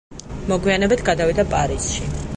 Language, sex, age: Georgian, female, 40-49